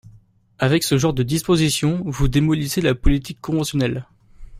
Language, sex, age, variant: French, male, under 19, Français de métropole